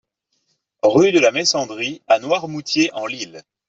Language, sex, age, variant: French, male, 19-29, Français de métropole